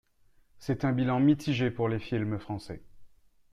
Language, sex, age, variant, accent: French, male, 40-49, Français des départements et régions d'outre-mer, Français de La Réunion